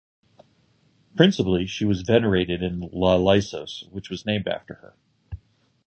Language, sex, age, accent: English, male, 50-59, United States English